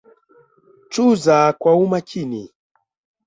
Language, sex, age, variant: Swahili, male, 40-49, Kiswahili cha Bara ya Tanzania